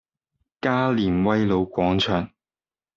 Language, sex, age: Cantonese, male, 19-29